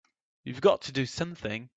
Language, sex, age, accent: English, male, 19-29, England English